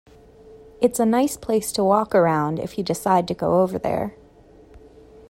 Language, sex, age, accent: English, female, 19-29, United States English